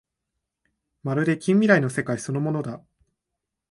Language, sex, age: Japanese, male, 19-29